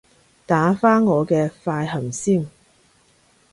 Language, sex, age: Cantonese, female, 30-39